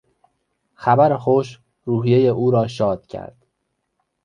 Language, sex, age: Persian, male, 19-29